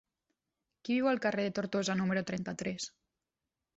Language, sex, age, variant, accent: Catalan, female, 19-29, Nord-Occidental, Tortosí